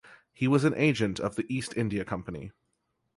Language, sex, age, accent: English, male, 19-29, Canadian English